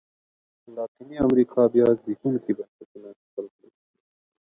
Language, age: Pashto, 30-39